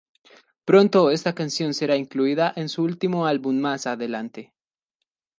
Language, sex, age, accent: Spanish, male, 19-29, Andino-Pacífico: Colombia, Perú, Ecuador, oeste de Bolivia y Venezuela andina